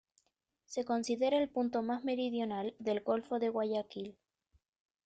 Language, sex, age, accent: Spanish, female, under 19, Chileno: Chile, Cuyo